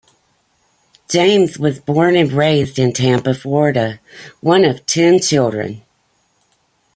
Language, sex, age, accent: English, female, 50-59, United States English